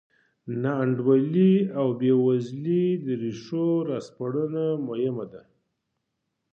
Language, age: Pashto, 40-49